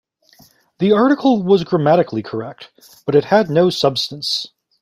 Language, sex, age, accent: English, male, 40-49, United States English